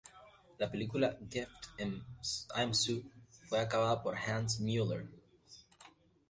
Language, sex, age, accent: Spanish, male, 19-29, América central